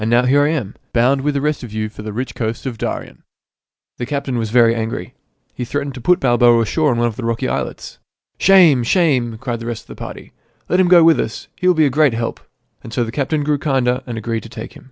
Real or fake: real